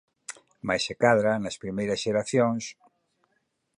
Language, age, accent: Galician, 50-59, Central (gheada)